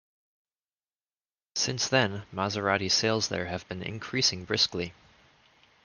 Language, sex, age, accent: English, male, 30-39, United States English